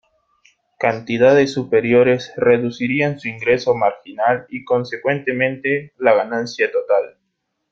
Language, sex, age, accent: Spanish, male, 19-29, Andino-Pacífico: Colombia, Perú, Ecuador, oeste de Bolivia y Venezuela andina